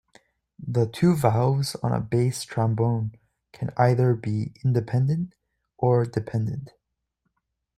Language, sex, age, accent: English, male, 19-29, Canadian English